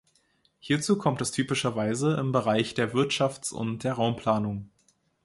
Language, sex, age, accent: German, male, 19-29, Deutschland Deutsch